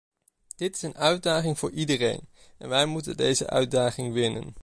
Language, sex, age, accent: Dutch, male, 19-29, Nederlands Nederlands